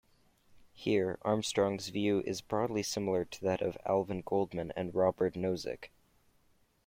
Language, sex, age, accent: English, male, 19-29, Canadian English